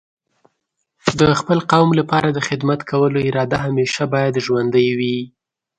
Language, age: Pashto, 19-29